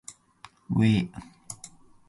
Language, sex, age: Japanese, male, 19-29